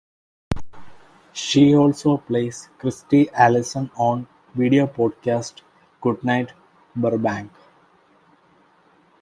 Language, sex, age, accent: English, male, 19-29, England English